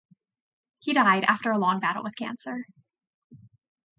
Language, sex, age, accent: English, female, 19-29, United States English